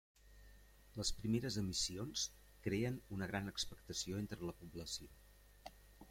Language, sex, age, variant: Catalan, male, 50-59, Central